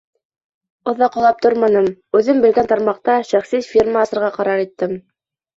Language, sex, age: Bashkir, female, 19-29